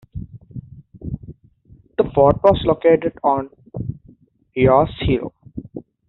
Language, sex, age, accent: English, male, 19-29, England English